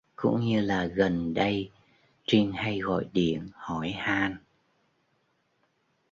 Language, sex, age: Vietnamese, male, 60-69